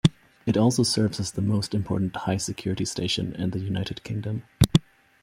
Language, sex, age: English, male, 30-39